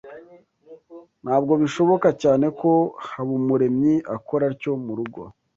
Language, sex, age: Kinyarwanda, male, 19-29